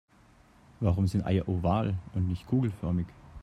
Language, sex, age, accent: German, male, 30-39, Deutschland Deutsch